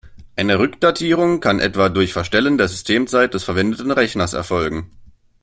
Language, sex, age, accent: German, male, 19-29, Deutschland Deutsch